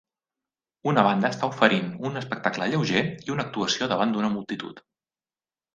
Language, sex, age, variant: Catalan, male, 30-39, Central